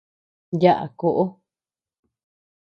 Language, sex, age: Tepeuxila Cuicatec, female, 19-29